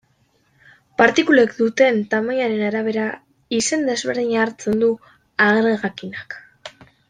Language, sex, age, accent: Basque, female, 19-29, Mendebalekoa (Araba, Bizkaia, Gipuzkoako mendebaleko herri batzuk)